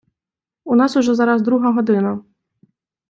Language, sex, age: Ukrainian, female, 19-29